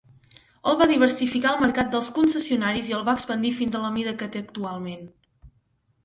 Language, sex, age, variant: Catalan, female, under 19, Central